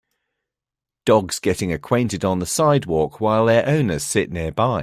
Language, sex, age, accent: English, male, 40-49, England English